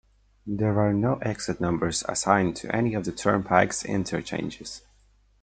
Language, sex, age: English, male, under 19